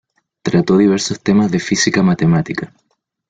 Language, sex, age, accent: Spanish, male, 19-29, Chileno: Chile, Cuyo